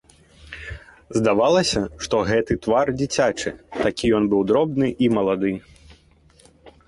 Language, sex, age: Belarusian, male, 19-29